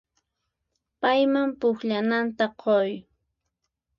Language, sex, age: Puno Quechua, female, 30-39